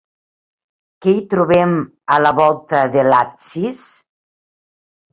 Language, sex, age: Catalan, female, 60-69